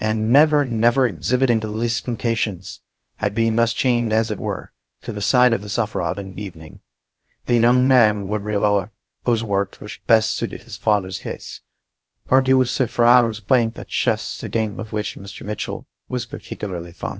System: TTS, VITS